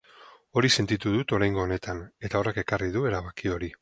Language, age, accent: Basque, 40-49, Mendebalekoa (Araba, Bizkaia, Gipuzkoako mendebaleko herri batzuk)